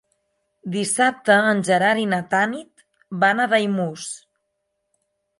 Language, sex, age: Catalan, female, 30-39